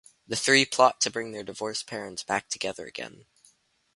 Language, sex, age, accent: English, male, under 19, Canadian English